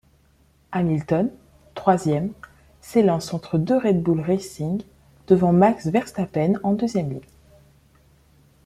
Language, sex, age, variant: French, female, 19-29, Français de métropole